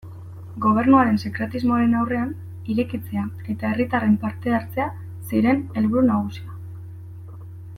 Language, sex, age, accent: Basque, female, 19-29, Erdialdekoa edo Nafarra (Gipuzkoa, Nafarroa)